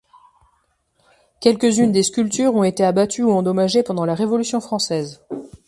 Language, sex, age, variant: French, female, 40-49, Français de métropole